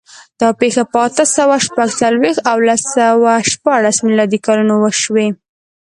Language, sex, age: Pashto, female, under 19